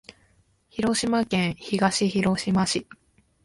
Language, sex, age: Japanese, female, 19-29